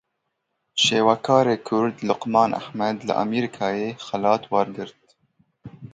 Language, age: Kurdish, 19-29